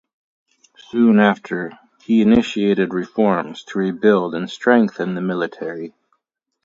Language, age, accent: English, 30-39, United States English